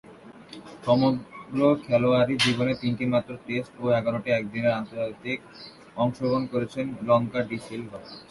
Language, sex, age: Bengali, male, under 19